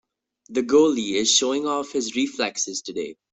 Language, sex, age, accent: English, male, under 19, India and South Asia (India, Pakistan, Sri Lanka)